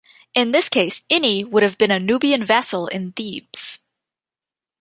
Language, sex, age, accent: English, female, 19-29, United States English